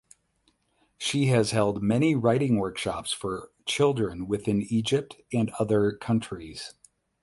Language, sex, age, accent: English, male, 40-49, United States English; Midwestern